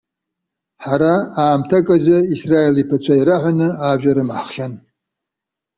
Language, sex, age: Abkhazian, male, 70-79